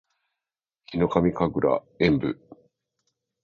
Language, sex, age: Japanese, male, 40-49